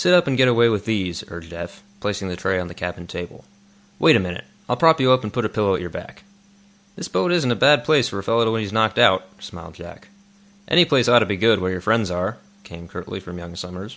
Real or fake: real